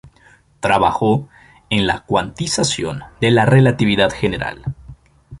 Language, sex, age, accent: Spanish, male, 19-29, México